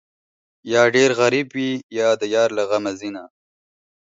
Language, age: Pashto, 19-29